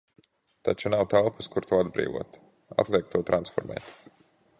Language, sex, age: Latvian, male, 19-29